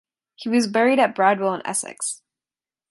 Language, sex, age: English, female, under 19